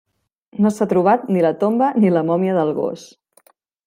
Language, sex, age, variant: Catalan, female, 40-49, Central